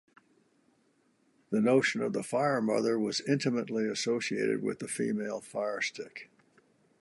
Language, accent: English, United States English